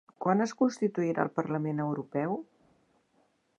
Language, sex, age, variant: Catalan, female, 60-69, Central